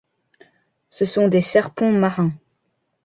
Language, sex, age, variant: French, male, under 19, Français de métropole